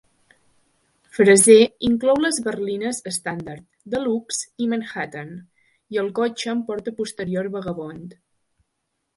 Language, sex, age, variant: Catalan, female, under 19, Central